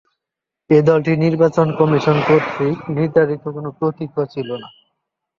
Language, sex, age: Bengali, male, 19-29